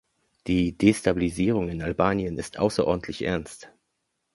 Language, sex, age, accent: German, male, 30-39, Deutschland Deutsch